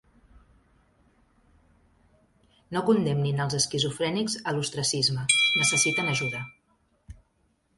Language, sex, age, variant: Catalan, female, 40-49, Central